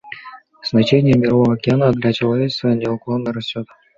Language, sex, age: Russian, male, 19-29